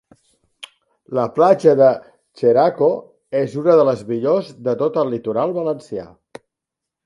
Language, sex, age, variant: Catalan, male, 50-59, Central